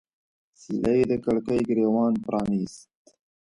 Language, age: Pashto, 19-29